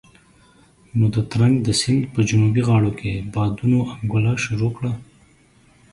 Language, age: Pashto, 30-39